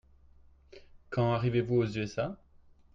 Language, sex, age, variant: French, male, 30-39, Français de métropole